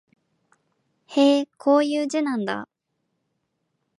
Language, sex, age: Japanese, female, 19-29